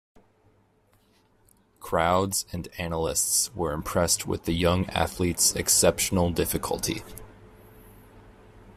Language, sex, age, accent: English, male, 19-29, United States English